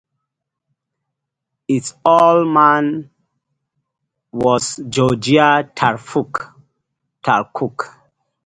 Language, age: English, 19-29